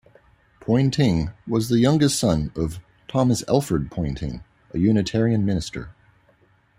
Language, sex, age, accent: English, male, 19-29, United States English